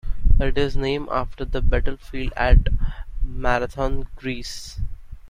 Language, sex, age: English, male, 19-29